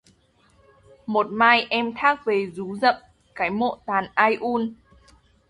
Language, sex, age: Vietnamese, female, 19-29